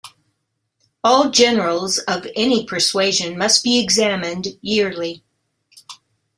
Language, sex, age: English, female, 60-69